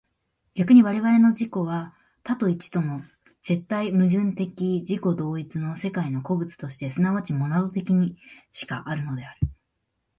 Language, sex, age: Japanese, female, 19-29